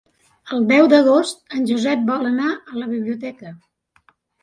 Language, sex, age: Catalan, female, 90+